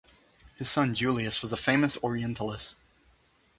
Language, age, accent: English, 19-29, United States English